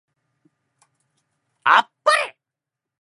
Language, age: Japanese, 19-29